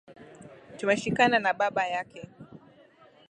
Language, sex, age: Swahili, male, 19-29